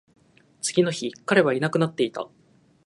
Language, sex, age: Japanese, male, 19-29